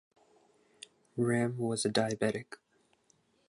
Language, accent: English, India and South Asia (India, Pakistan, Sri Lanka)